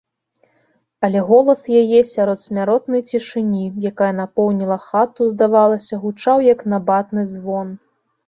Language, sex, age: Belarusian, female, 19-29